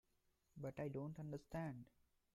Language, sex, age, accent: English, male, 19-29, India and South Asia (India, Pakistan, Sri Lanka)